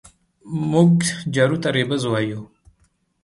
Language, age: Pashto, 19-29